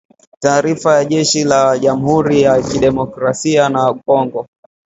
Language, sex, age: Swahili, male, 19-29